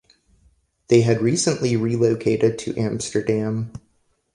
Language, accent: English, United States English